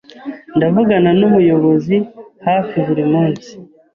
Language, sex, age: Kinyarwanda, male, 30-39